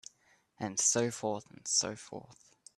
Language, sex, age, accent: English, male, under 19, Australian English